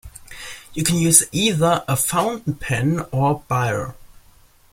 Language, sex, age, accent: English, male, under 19, United States English